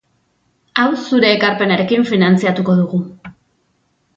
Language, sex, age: Basque, female, 40-49